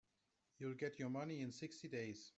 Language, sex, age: English, male, 30-39